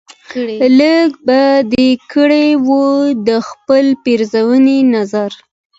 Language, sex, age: Pashto, female, 19-29